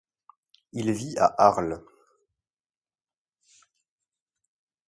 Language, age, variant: French, 19-29, Français de métropole